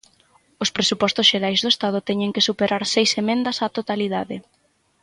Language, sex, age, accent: Galician, female, 19-29, Central (gheada); Normativo (estándar)